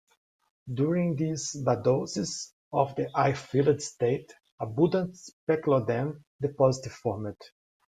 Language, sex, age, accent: English, male, 30-39, United States English